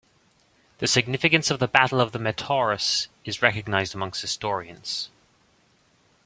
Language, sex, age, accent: English, male, 30-39, Irish English